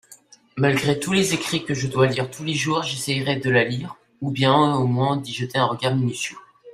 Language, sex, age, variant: French, male, under 19, Français de métropole